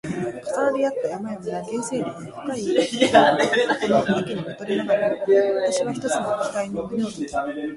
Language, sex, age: Japanese, female, 19-29